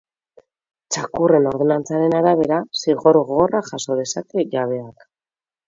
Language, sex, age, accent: Basque, female, 30-39, Mendebalekoa (Araba, Bizkaia, Gipuzkoako mendebaleko herri batzuk)